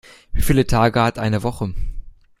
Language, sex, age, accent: German, male, under 19, Deutschland Deutsch